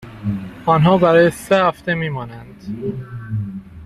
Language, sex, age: Persian, male, 30-39